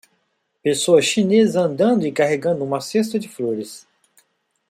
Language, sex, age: Portuguese, male, 40-49